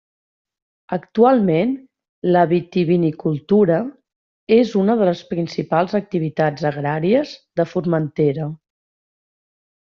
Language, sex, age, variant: Catalan, female, 40-49, Central